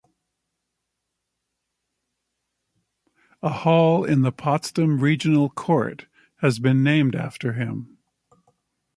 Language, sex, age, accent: English, male, 60-69, Canadian English